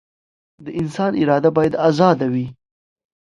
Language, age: Pashto, under 19